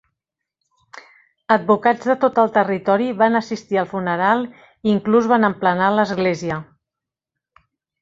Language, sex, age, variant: Catalan, female, 50-59, Central